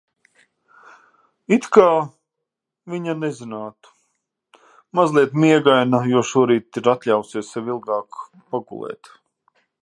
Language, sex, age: Latvian, male, 30-39